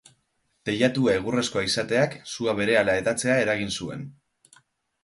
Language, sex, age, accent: Basque, male, 30-39, Mendebalekoa (Araba, Bizkaia, Gipuzkoako mendebaleko herri batzuk)